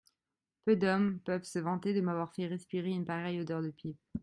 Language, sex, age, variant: French, female, 19-29, Français de métropole